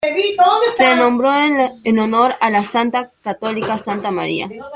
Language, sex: Spanish, female